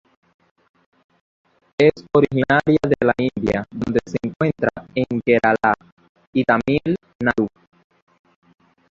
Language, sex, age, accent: Spanish, male, 19-29, Caribe: Cuba, Venezuela, Puerto Rico, República Dominicana, Panamá, Colombia caribeña, México caribeño, Costa del golfo de México